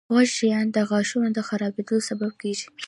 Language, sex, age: Pashto, female, 19-29